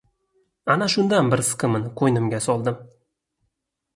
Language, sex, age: Uzbek, male, 19-29